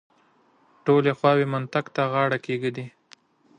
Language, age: Pashto, 19-29